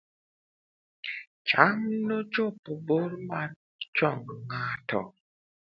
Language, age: Luo (Kenya and Tanzania), 19-29